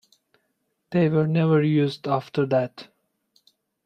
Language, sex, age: English, male, 19-29